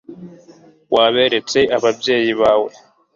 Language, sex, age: Kinyarwanda, male, 19-29